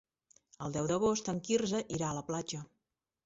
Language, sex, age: Catalan, female, 40-49